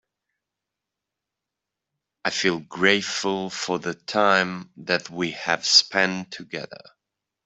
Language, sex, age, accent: English, male, 30-39, England English